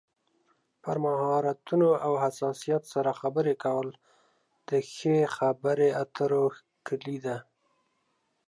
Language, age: Pashto, 30-39